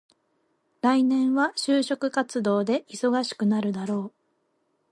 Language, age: Japanese, 19-29